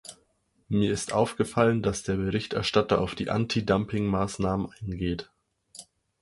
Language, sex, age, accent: German, male, 19-29, Deutschland Deutsch